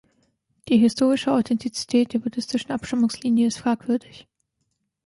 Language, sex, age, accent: German, female, 19-29, Deutschland Deutsch